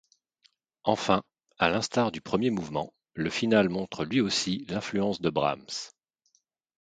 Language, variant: French, Français de métropole